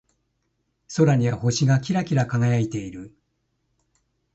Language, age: Japanese, 70-79